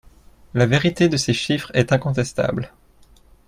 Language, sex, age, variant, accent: French, male, 19-29, Français d'Europe, Français de Suisse